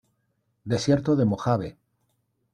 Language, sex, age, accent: Spanish, male, 50-59, España: Sur peninsular (Andalucia, Extremadura, Murcia)